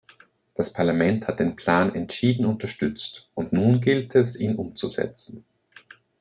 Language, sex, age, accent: German, male, 30-39, Österreichisches Deutsch